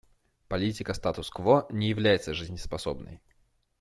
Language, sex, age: Russian, male, 19-29